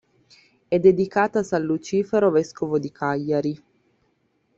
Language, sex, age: Italian, female, 30-39